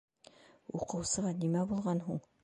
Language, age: Bashkir, 60-69